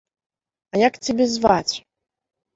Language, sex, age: Belarusian, female, 19-29